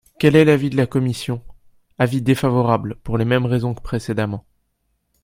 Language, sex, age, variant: French, male, under 19, Français de métropole